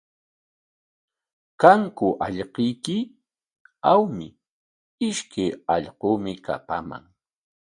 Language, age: Corongo Ancash Quechua, 50-59